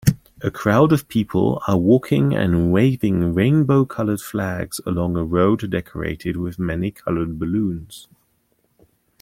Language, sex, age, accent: English, male, 30-39, England English